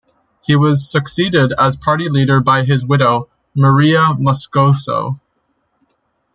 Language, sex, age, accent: English, male, 19-29, Canadian English